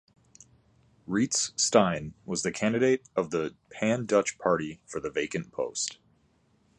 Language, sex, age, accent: English, male, 19-29, United States English